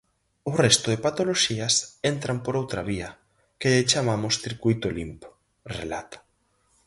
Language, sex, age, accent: Galician, female, 19-29, Atlántico (seseo e gheada)